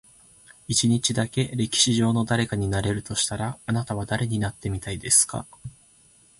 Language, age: Japanese, 19-29